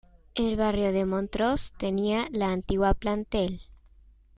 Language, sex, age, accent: Spanish, female, under 19, Rioplatense: Argentina, Uruguay, este de Bolivia, Paraguay